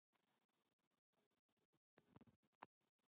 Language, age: English, 19-29